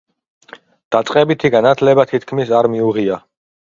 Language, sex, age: Georgian, male, 30-39